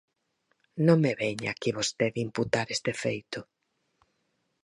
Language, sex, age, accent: Galician, female, 50-59, Normativo (estándar)